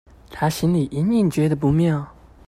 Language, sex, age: Chinese, male, 19-29